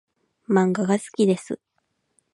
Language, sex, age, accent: Japanese, female, 19-29, 関西